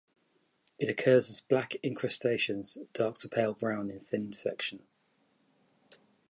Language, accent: English, England English